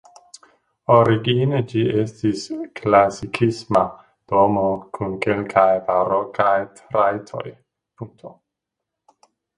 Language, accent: Esperanto, Internacia